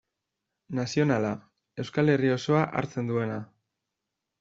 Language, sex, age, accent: Basque, male, 19-29, Mendebalekoa (Araba, Bizkaia, Gipuzkoako mendebaleko herri batzuk)